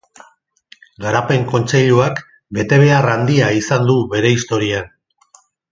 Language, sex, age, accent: Basque, male, 50-59, Mendebalekoa (Araba, Bizkaia, Gipuzkoako mendebaleko herri batzuk)